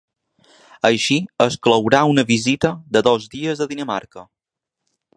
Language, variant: Catalan, Balear